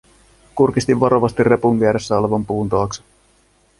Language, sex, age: Finnish, male, 30-39